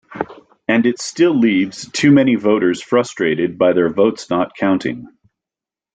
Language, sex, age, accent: English, male, 50-59, United States English